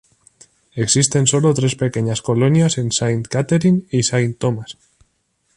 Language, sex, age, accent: Spanish, male, 19-29, España: Norte peninsular (Asturias, Castilla y León, Cantabria, País Vasco, Navarra, Aragón, La Rioja, Guadalajara, Cuenca)